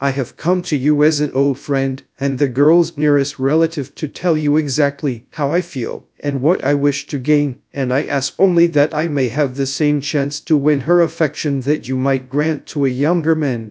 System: TTS, GradTTS